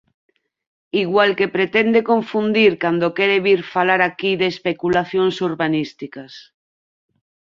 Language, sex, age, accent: Galician, female, 40-49, Normativo (estándar)